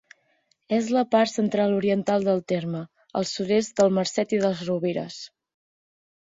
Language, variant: Catalan, Central